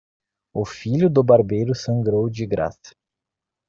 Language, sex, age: Portuguese, male, 19-29